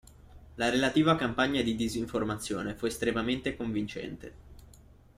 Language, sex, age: Italian, male, 19-29